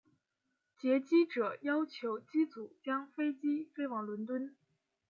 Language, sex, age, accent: Chinese, female, 19-29, 出生地：黑龙江省